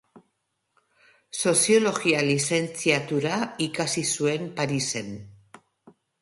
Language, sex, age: Basque, female, 50-59